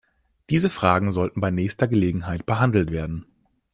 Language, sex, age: German, male, 19-29